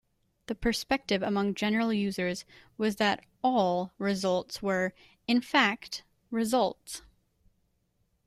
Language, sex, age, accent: English, female, 19-29, United States English